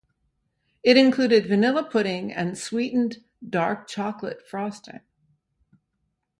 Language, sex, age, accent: English, female, 60-69, United States English